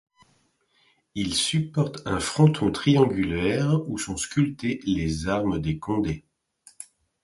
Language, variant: French, Français de métropole